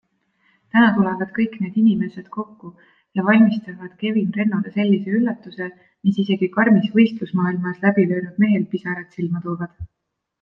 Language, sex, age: Estonian, female, 30-39